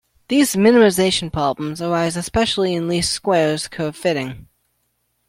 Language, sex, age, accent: English, male, 19-29, United States English